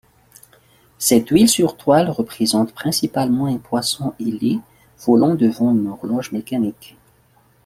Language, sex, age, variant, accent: French, male, 30-39, Français d'Afrique subsaharienne et des îles africaines, Français de Madagascar